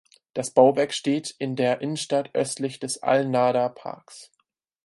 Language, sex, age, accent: German, male, 19-29, Deutschland Deutsch